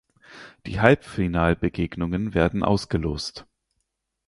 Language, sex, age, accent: German, male, 19-29, Deutschland Deutsch